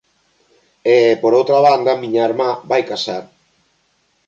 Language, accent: Galician, Normativo (estándar)